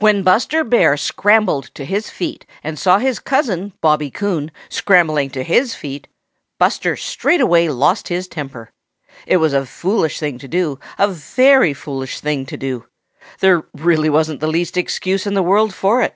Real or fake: real